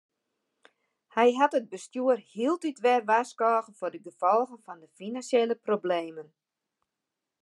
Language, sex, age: Western Frisian, female, 50-59